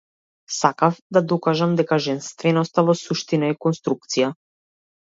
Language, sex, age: Macedonian, female, 30-39